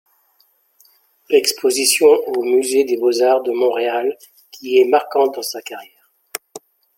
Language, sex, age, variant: French, male, 40-49, Français de métropole